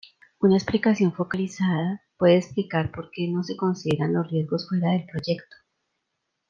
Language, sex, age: Spanish, female, 50-59